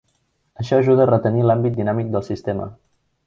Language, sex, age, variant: Catalan, male, 19-29, Central